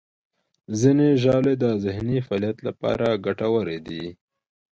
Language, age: Pashto, 19-29